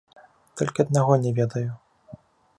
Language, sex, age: Belarusian, male, 30-39